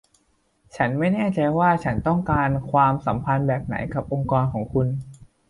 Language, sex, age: Thai, male, 19-29